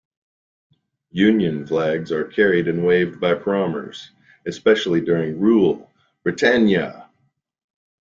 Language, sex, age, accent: English, male, 40-49, United States English